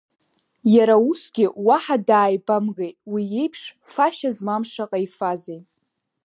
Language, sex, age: Abkhazian, female, under 19